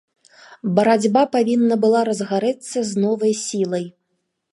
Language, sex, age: Belarusian, female, 30-39